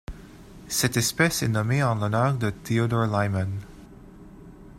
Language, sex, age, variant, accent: French, male, 19-29, Français d'Amérique du Nord, Français du Canada